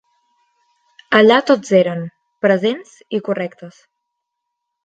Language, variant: Catalan, Central